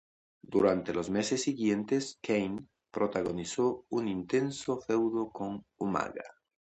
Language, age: Spanish, 60-69